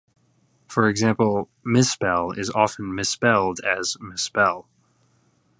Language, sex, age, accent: English, male, 30-39, United States English